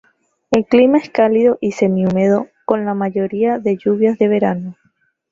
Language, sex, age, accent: Spanish, female, 19-29, Andino-Pacífico: Colombia, Perú, Ecuador, oeste de Bolivia y Venezuela andina